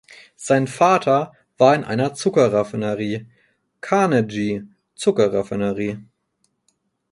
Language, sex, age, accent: German, male, 30-39, Deutschland Deutsch